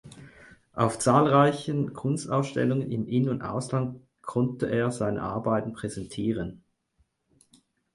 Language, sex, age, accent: German, male, 30-39, Schweizerdeutsch